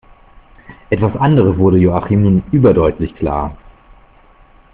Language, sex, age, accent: German, male, 30-39, Deutschland Deutsch